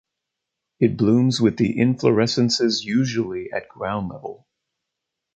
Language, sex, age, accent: English, male, 40-49, United States English